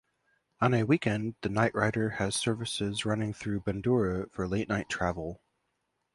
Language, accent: English, United States English